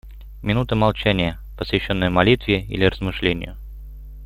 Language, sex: Russian, male